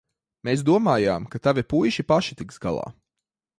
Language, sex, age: Latvian, male, 19-29